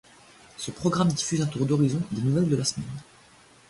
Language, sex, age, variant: French, male, 19-29, Français de métropole